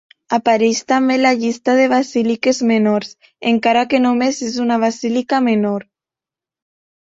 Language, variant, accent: Catalan, Septentrional, septentrional